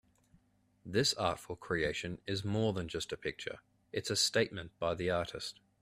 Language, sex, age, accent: English, male, 30-39, Australian English